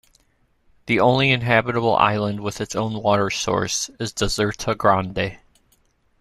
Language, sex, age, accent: English, male, 30-39, United States English